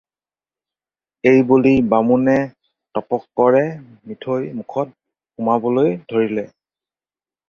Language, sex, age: Assamese, male, 30-39